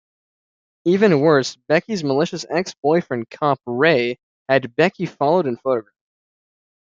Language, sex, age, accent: English, male, under 19, Canadian English